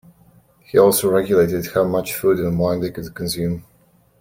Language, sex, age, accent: English, male, 30-39, England English